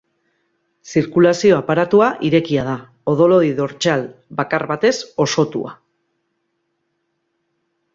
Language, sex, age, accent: Basque, female, 40-49, Mendebalekoa (Araba, Bizkaia, Gipuzkoako mendebaleko herri batzuk)